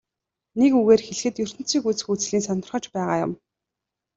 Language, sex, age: Mongolian, female, 19-29